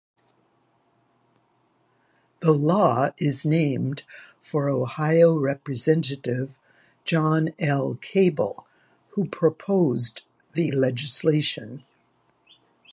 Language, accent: English, Canadian English